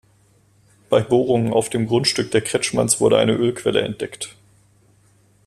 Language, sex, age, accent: German, male, 30-39, Deutschland Deutsch